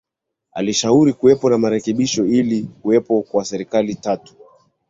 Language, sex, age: Swahili, male, 30-39